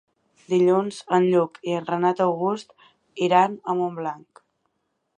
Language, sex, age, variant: Catalan, female, 19-29, Central